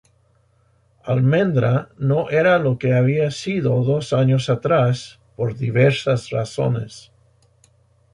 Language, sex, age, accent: Spanish, male, 60-69, México